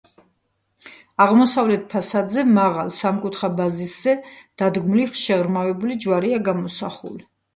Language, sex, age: Georgian, female, 40-49